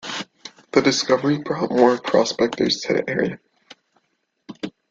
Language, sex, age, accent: English, male, 19-29, United States English